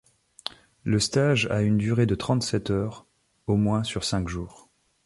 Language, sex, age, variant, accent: French, male, 30-39, Français des départements et régions d'outre-mer, Français de La Réunion